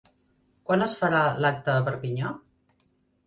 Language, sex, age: Catalan, female, 30-39